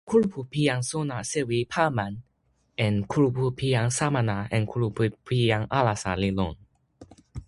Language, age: Toki Pona, under 19